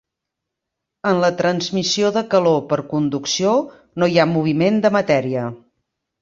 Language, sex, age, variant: Catalan, female, 60-69, Central